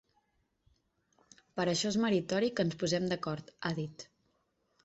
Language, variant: Catalan, Central